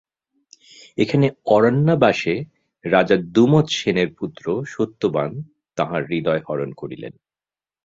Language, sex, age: Bengali, male, 40-49